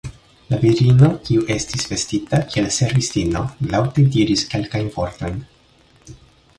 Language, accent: Esperanto, Internacia